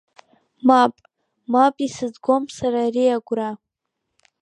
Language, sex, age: Abkhazian, female, under 19